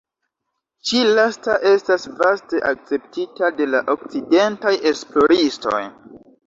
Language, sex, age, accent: Esperanto, male, 19-29, Internacia